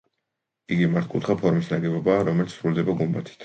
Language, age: Georgian, 19-29